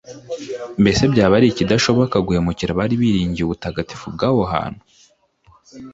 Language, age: Kinyarwanda, 19-29